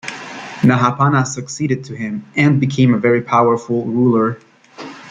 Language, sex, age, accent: English, male, 19-29, United States English